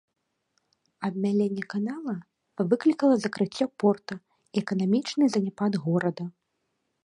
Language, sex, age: Belarusian, female, 19-29